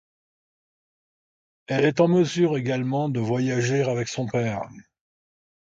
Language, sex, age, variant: French, male, 60-69, Français de métropole